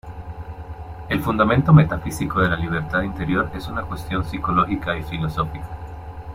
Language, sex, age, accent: Spanish, male, 30-39, Andino-Pacífico: Colombia, Perú, Ecuador, oeste de Bolivia y Venezuela andina